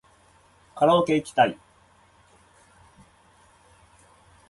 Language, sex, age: Japanese, male, 30-39